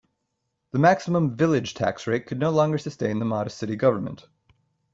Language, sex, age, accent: English, male, 19-29, United States English